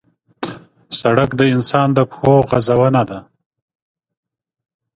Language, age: Pashto, 30-39